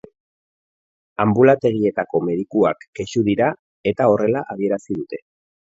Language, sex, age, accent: Basque, male, 40-49, Erdialdekoa edo Nafarra (Gipuzkoa, Nafarroa)